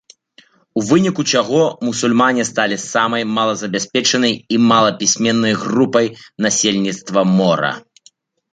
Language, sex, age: Belarusian, male, 40-49